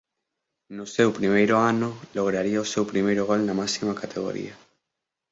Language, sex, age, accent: Galician, male, 19-29, Central (gheada); Oriental (común en zona oriental); Normativo (estándar)